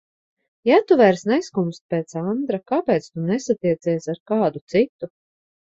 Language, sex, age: Latvian, female, 40-49